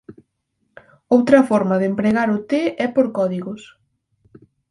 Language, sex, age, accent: Galician, female, 19-29, Atlántico (seseo e gheada)